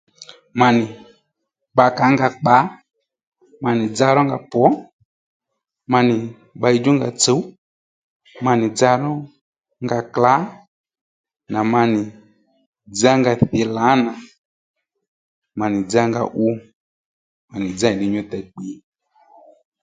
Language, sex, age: Lendu, male, 30-39